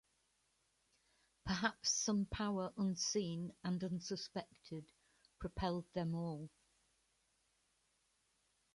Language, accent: English, England English